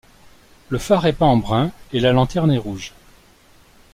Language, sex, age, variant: French, male, 40-49, Français de métropole